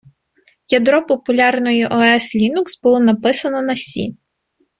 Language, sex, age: Ukrainian, female, 30-39